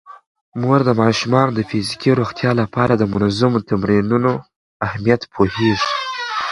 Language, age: Pashto, 19-29